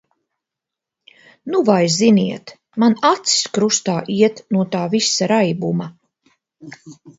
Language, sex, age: Latvian, female, 50-59